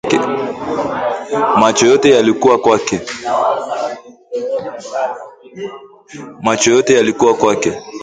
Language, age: Swahili, 19-29